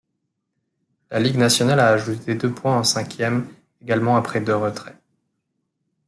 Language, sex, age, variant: French, male, 19-29, Français de métropole